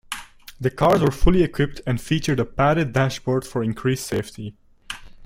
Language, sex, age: English, male, 19-29